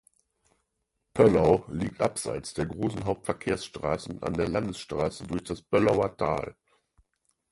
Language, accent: German, Deutschland Deutsch